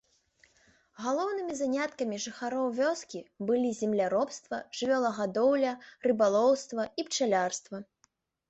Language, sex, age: Belarusian, female, under 19